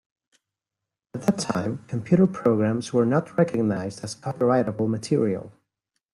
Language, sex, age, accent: English, male, 19-29, United States English